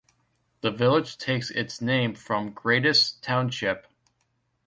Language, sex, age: English, male, 19-29